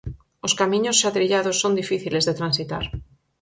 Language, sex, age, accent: Galician, female, 30-39, Normativo (estándar)